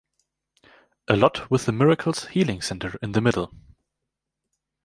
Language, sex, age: English, male, 19-29